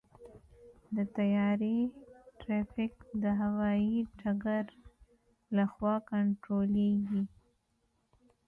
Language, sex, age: Pashto, female, 19-29